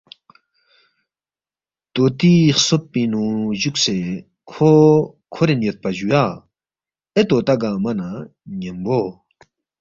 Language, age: Balti, 30-39